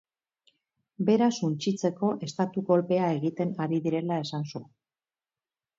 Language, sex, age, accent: Basque, female, 50-59, Mendebalekoa (Araba, Bizkaia, Gipuzkoako mendebaleko herri batzuk)